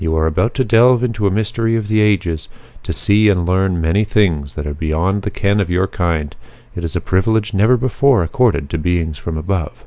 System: none